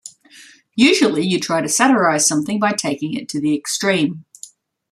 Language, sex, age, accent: English, female, 40-49, Australian English